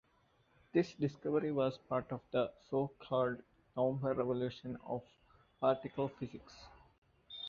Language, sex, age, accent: English, male, 19-29, India and South Asia (India, Pakistan, Sri Lanka)